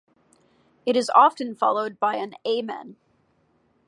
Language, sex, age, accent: English, female, 19-29, United States English